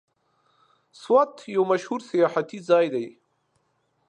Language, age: Pashto, 40-49